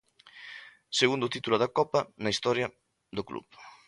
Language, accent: Galician, Normativo (estándar)